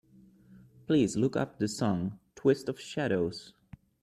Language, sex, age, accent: English, male, 19-29, Canadian English